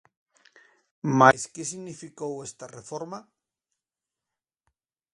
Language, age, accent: Galician, 50-59, Atlántico (seseo e gheada)